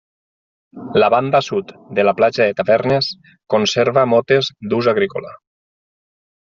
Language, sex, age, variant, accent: Catalan, male, 40-49, Valencià septentrional, valencià